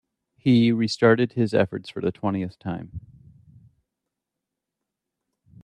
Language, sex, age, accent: English, male, 30-39, United States English